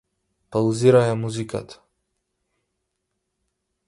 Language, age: Macedonian, 19-29